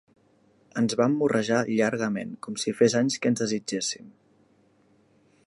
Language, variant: Catalan, Central